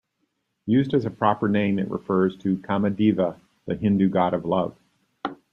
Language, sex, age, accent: English, male, 60-69, United States English